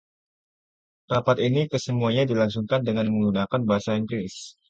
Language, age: Indonesian, 19-29